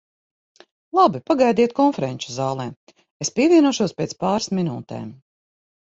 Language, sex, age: Latvian, female, 50-59